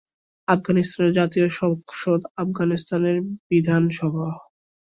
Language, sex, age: Bengali, male, under 19